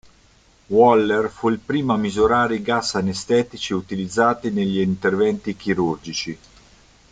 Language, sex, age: Italian, male, 50-59